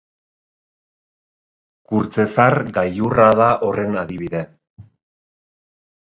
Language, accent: Basque, Erdialdekoa edo Nafarra (Gipuzkoa, Nafarroa)